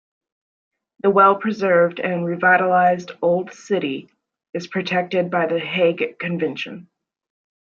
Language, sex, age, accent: English, female, 19-29, United States English